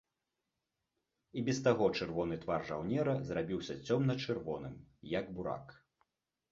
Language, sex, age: Belarusian, male, 30-39